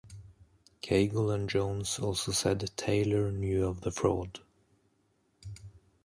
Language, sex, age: English, male, 30-39